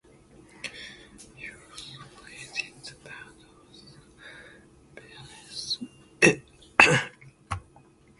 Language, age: English, under 19